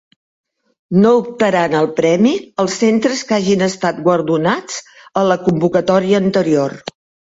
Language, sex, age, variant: Catalan, female, 70-79, Central